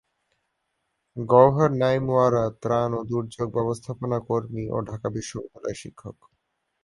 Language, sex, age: Bengali, male, 19-29